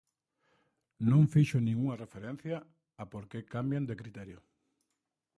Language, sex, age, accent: Galician, male, 30-39, Oriental (común en zona oriental)